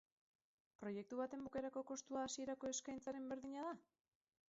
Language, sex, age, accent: Basque, female, 30-39, Mendebalekoa (Araba, Bizkaia, Gipuzkoako mendebaleko herri batzuk)